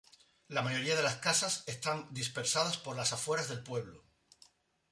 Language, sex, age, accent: Spanish, male, 60-69, España: Sur peninsular (Andalucia, Extremadura, Murcia)